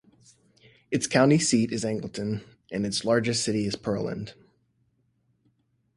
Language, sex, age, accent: English, male, 30-39, United States English